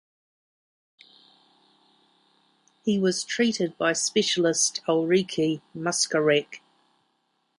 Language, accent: English, New Zealand English